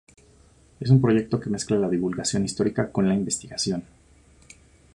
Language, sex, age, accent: Spanish, male, 30-39, México